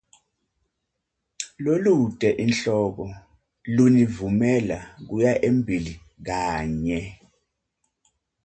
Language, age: Swati, 50-59